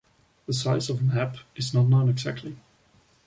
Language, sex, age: English, male, 19-29